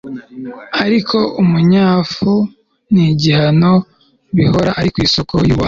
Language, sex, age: Kinyarwanda, male, 19-29